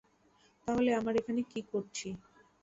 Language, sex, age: Bengali, female, 19-29